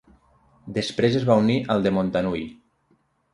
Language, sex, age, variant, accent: Catalan, male, 30-39, Nord-Occidental, nord-occidental; Lleidatà